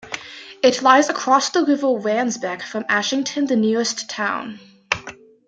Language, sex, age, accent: English, female, under 19, Canadian English